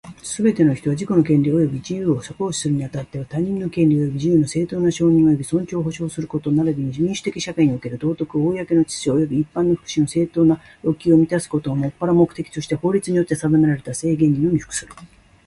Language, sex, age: Japanese, female, 60-69